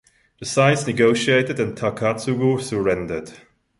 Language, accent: English, England English